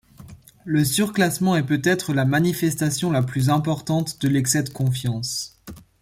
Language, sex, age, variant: French, male, under 19, Français de métropole